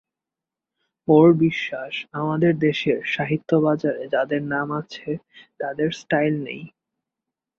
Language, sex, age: Bengali, male, 19-29